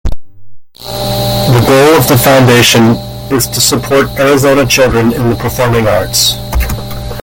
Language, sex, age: English, male, 40-49